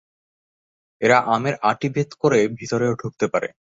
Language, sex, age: Bengali, male, 19-29